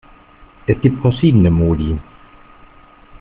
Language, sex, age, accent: German, male, 30-39, Deutschland Deutsch